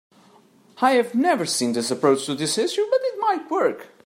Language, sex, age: English, male, 30-39